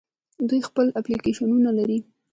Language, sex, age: Pashto, female, 19-29